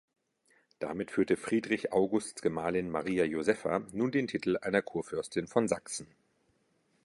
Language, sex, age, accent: German, male, 50-59, Deutschland Deutsch